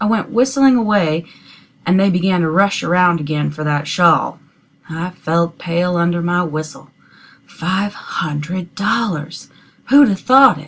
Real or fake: real